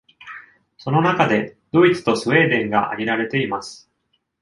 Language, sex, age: Japanese, male, 30-39